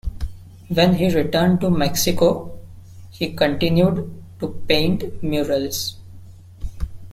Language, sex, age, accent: English, male, 19-29, India and South Asia (India, Pakistan, Sri Lanka)